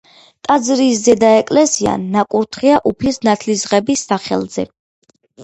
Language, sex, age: Georgian, female, 40-49